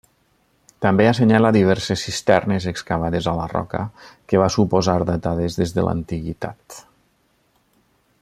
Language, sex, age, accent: Catalan, male, 40-49, valencià